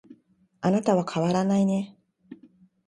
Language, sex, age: Japanese, female, 40-49